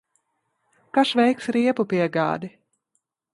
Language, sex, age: Latvian, female, 30-39